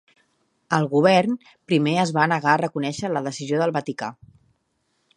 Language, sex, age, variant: Catalan, female, 30-39, Central